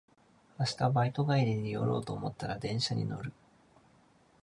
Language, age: Japanese, 30-39